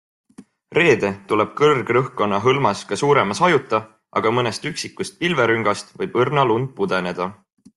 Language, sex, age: Estonian, male, 19-29